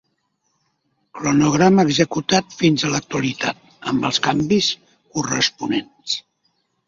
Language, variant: Catalan, Central